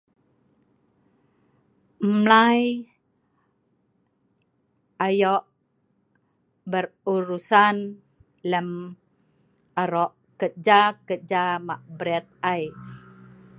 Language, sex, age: Sa'ban, female, 50-59